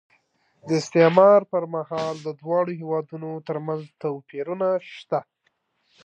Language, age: Pashto, 19-29